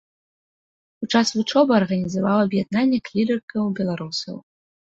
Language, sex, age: Belarusian, female, 19-29